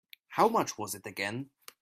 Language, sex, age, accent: English, male, 19-29, England English